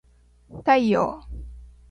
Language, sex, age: Japanese, female, 19-29